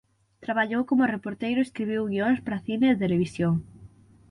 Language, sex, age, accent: Galician, female, 19-29, Atlántico (seseo e gheada)